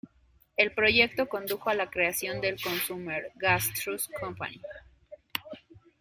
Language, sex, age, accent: Spanish, female, 30-39, México